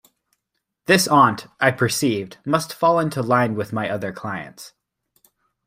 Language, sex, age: English, male, 19-29